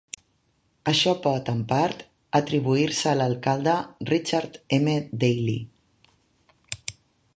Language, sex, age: Catalan, female, 50-59